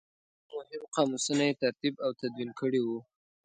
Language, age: Pashto, 19-29